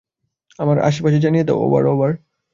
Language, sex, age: Bengali, male, 19-29